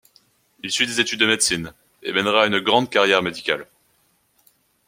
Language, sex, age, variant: French, male, 19-29, Français de métropole